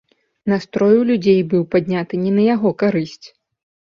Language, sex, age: Belarusian, female, 30-39